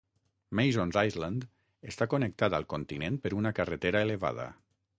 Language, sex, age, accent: Catalan, male, 40-49, valencià